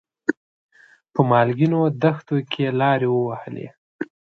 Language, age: Pashto, 19-29